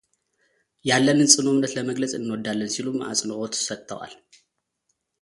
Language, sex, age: Amharic, male, 30-39